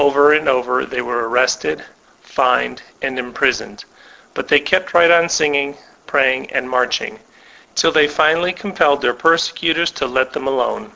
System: none